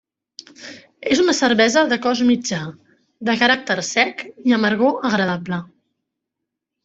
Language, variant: Catalan, Central